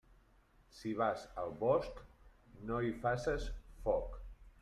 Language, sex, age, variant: Catalan, male, 40-49, Central